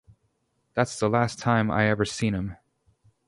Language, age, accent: English, 30-39, United States English